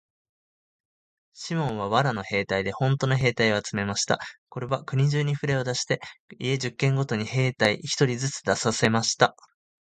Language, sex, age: Japanese, male, 19-29